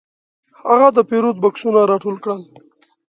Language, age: Pashto, 19-29